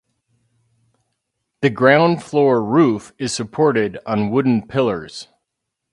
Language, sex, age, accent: English, male, 50-59, United States English